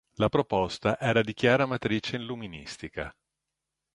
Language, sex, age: Italian, male, 50-59